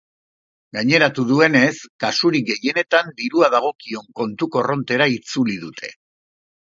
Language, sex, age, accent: Basque, male, 50-59, Erdialdekoa edo Nafarra (Gipuzkoa, Nafarroa)